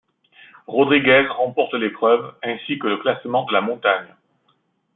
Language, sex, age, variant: French, male, 40-49, Français de métropole